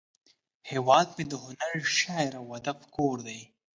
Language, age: Pashto, 19-29